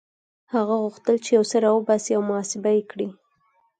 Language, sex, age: Pashto, female, 19-29